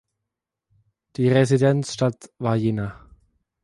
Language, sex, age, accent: German, male, 19-29, Deutschland Deutsch